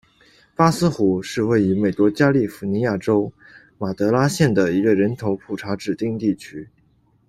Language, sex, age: Chinese, male, 19-29